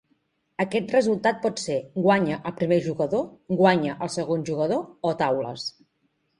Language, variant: Catalan, Central